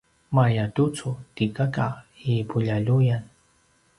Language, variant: Paiwan, pinayuanan a kinaikacedasan (東排灣語)